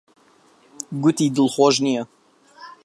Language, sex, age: Central Kurdish, male, 19-29